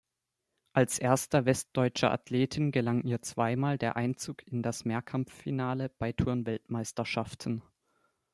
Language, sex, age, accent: German, male, under 19, Deutschland Deutsch